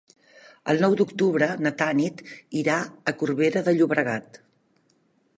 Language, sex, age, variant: Catalan, female, 50-59, Central